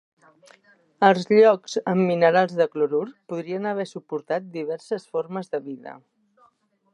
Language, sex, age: Catalan, female, 60-69